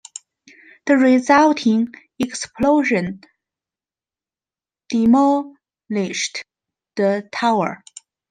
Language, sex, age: English, female, 30-39